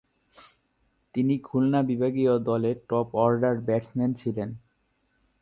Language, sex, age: Bengali, male, under 19